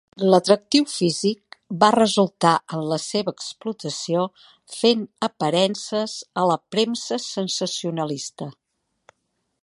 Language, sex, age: Catalan, female, 60-69